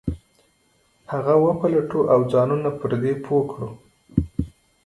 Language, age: Pashto, 30-39